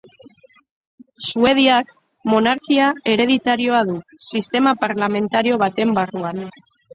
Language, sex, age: Basque, female, 30-39